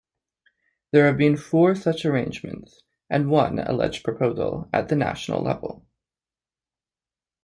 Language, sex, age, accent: English, male, 19-29, Canadian English